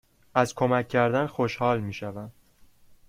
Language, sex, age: Persian, male, 19-29